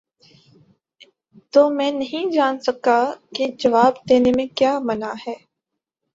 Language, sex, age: Urdu, female, 19-29